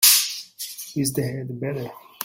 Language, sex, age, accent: English, male, 40-49, United States English